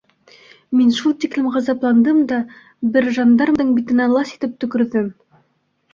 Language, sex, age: Bashkir, female, under 19